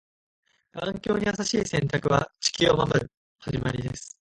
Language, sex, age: Japanese, male, 19-29